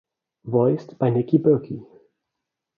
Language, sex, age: English, male, 30-39